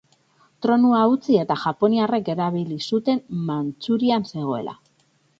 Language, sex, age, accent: Basque, female, 30-39, Mendebalekoa (Araba, Bizkaia, Gipuzkoako mendebaleko herri batzuk)